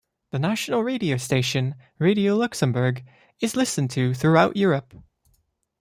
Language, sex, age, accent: English, male, 19-29, England English